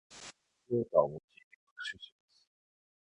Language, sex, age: Japanese, male, 40-49